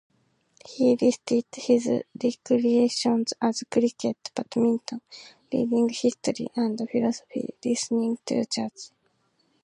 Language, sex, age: English, female, under 19